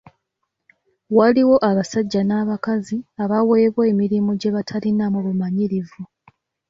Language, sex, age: Ganda, female, 19-29